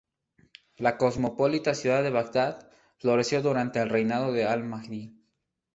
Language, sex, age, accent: Spanish, male, 19-29, México